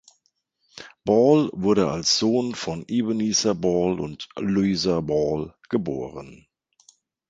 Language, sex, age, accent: German, male, 50-59, Deutschland Deutsch